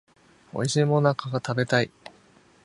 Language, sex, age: Japanese, male, 19-29